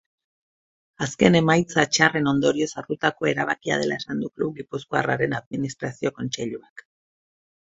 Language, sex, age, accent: Basque, female, 40-49, Erdialdekoa edo Nafarra (Gipuzkoa, Nafarroa)